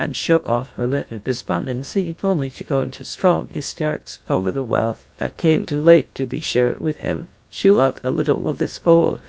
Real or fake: fake